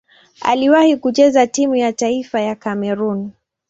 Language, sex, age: Swahili, female, 19-29